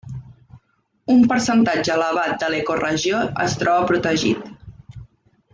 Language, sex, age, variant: Catalan, female, 19-29, Central